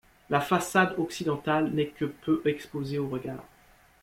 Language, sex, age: French, male, 30-39